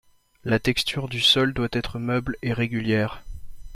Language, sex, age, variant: French, male, 19-29, Français de métropole